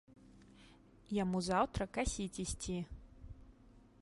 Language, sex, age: Belarusian, female, 19-29